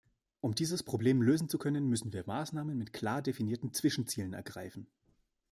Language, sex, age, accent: German, male, 19-29, Deutschland Deutsch